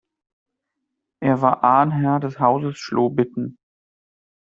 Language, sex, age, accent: German, male, 30-39, Deutschland Deutsch